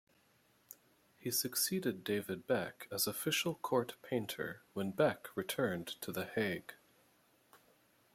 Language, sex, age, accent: English, male, 30-39, United States English